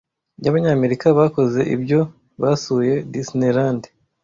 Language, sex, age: Kinyarwanda, male, 19-29